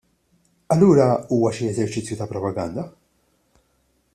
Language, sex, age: Maltese, male, 40-49